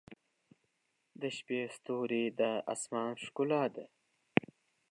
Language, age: Pashto, under 19